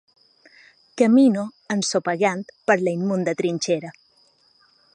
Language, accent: Catalan, balear; central